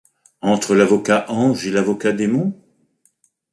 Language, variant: French, Français de métropole